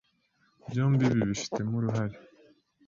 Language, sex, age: Kinyarwanda, male, 40-49